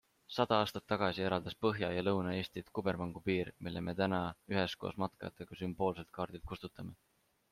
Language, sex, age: Estonian, male, 19-29